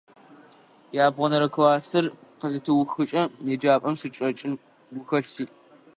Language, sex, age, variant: Adyghe, male, under 19, Адыгабзэ (Кирил, пстэумэ зэдыряе)